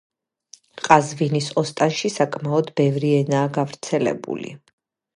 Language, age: Georgian, under 19